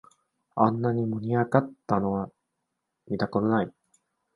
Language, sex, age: Japanese, male, 19-29